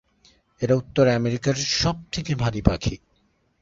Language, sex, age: Bengali, male, 19-29